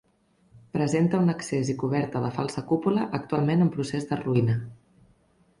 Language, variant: Catalan, Central